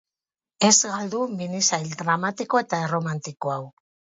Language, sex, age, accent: Basque, female, 50-59, Mendebalekoa (Araba, Bizkaia, Gipuzkoako mendebaleko herri batzuk)